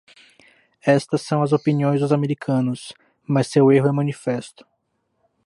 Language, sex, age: Portuguese, male, 19-29